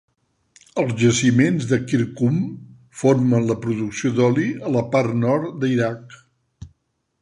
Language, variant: Catalan, Central